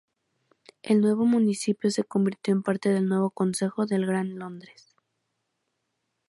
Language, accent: Spanish, México